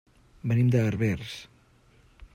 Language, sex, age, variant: Catalan, male, 30-39, Central